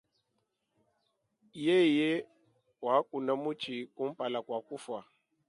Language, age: Luba-Lulua, 19-29